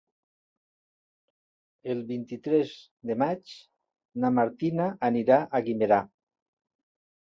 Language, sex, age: Catalan, male, 50-59